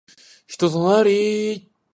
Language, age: Japanese, 19-29